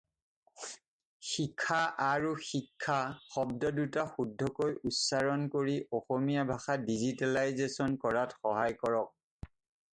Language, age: Assamese, 40-49